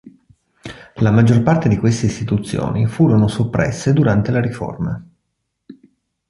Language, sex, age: Italian, male, 30-39